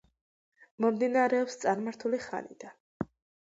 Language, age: Georgian, under 19